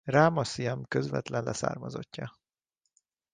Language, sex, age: Hungarian, male, 30-39